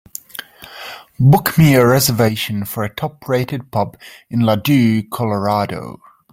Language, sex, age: English, male, 30-39